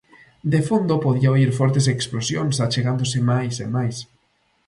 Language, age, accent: Galician, under 19, Normativo (estándar)